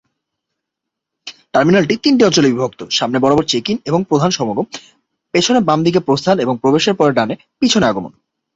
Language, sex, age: Bengali, male, 19-29